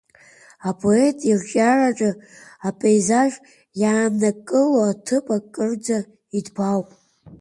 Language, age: Abkhazian, under 19